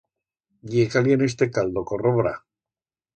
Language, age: Aragonese, 60-69